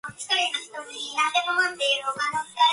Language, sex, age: Japanese, male, 19-29